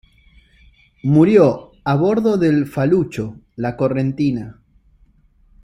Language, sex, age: Spanish, male, 30-39